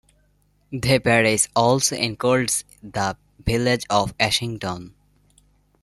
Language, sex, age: English, male, 19-29